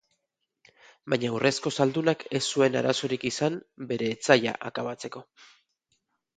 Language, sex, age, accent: Basque, male, 40-49, Mendebalekoa (Araba, Bizkaia, Gipuzkoako mendebaleko herri batzuk)